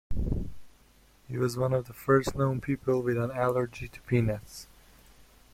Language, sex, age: English, male, 19-29